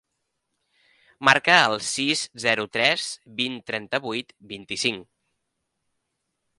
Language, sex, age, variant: Catalan, male, 19-29, Central